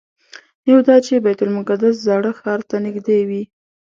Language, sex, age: Pashto, female, 19-29